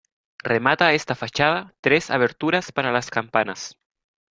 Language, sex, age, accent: Spanish, male, under 19, Chileno: Chile, Cuyo